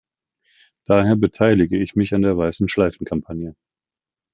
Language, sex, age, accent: German, male, 40-49, Deutschland Deutsch